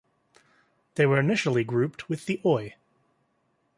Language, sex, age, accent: English, male, 30-39, United States English